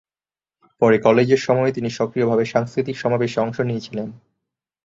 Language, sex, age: Bengali, male, 19-29